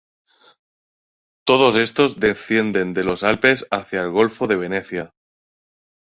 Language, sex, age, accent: Spanish, male, 30-39, España: Norte peninsular (Asturias, Castilla y León, Cantabria, País Vasco, Navarra, Aragón, La Rioja, Guadalajara, Cuenca)